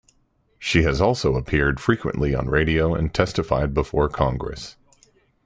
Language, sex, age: English, male, 30-39